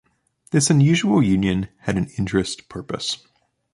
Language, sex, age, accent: English, male, 19-29, United States English